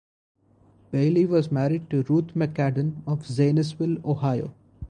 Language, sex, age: English, male, 40-49